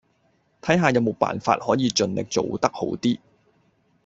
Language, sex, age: Cantonese, male, 30-39